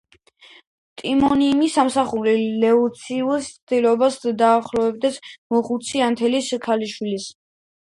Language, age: Georgian, under 19